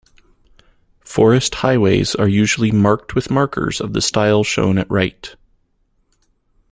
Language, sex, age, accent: English, male, 30-39, United States English